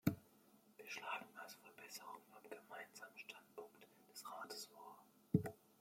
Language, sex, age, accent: German, male, 30-39, Deutschland Deutsch